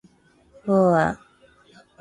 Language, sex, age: Japanese, female, 19-29